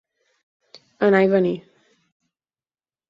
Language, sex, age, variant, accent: Catalan, female, 19-29, Balear, menorquí